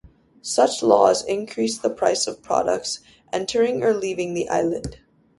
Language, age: English, 19-29